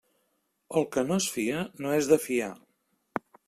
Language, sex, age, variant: Catalan, male, 50-59, Central